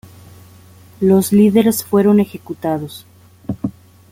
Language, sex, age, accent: Spanish, female, 30-39, México